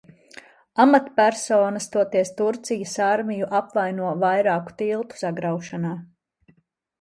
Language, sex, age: Latvian, female, 40-49